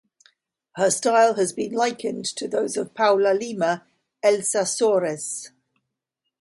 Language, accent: English, England English